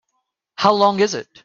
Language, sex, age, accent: English, male, 30-39, United States English